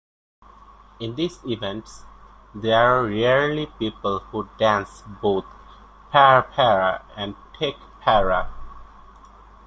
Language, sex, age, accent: English, male, 19-29, United States English